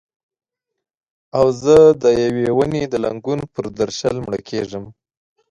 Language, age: Pashto, 19-29